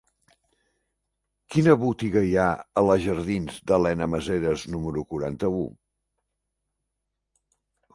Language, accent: Catalan, balear; central